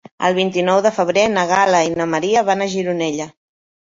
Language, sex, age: Catalan, female, 50-59